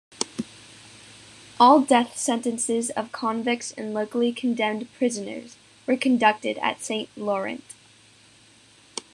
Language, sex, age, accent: English, female, under 19, United States English